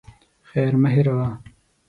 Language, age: Pashto, 19-29